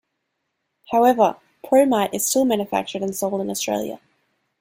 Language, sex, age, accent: English, female, 19-29, Australian English